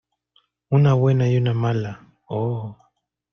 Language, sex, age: Spanish, male, 19-29